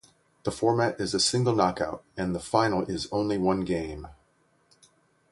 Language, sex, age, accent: English, male, 60-69, United States English